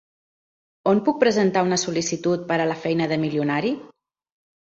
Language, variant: Catalan, Central